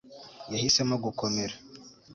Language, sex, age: Kinyarwanda, male, 19-29